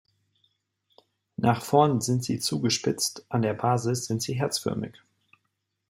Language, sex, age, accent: German, male, 30-39, Deutschland Deutsch